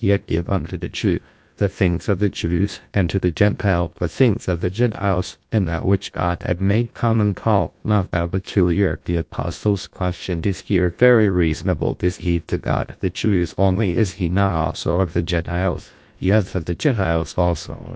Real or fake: fake